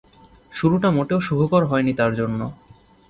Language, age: Bengali, 19-29